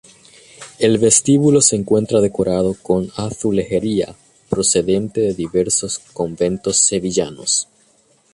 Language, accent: Spanish, América central